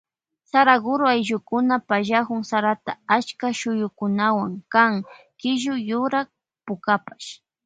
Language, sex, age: Loja Highland Quichua, female, 19-29